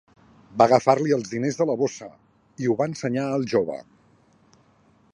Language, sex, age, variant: Catalan, male, 50-59, Central